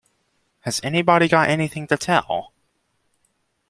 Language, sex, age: English, male, under 19